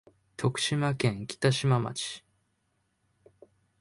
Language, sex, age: Japanese, male, 19-29